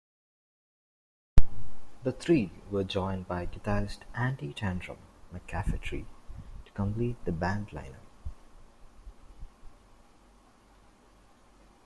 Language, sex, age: English, male, 19-29